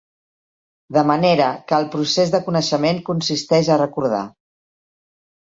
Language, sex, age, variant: Catalan, female, 40-49, Central